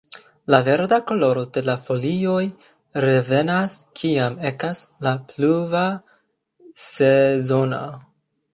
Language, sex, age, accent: Esperanto, male, 19-29, Internacia